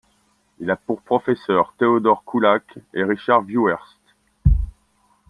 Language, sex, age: French, male, 50-59